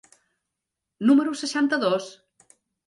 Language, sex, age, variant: Catalan, female, 50-59, Central